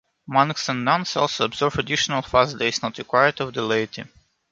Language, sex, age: English, male, 19-29